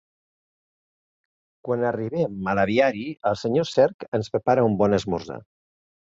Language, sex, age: Catalan, male, 40-49